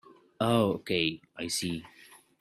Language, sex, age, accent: English, male, 19-29, United States English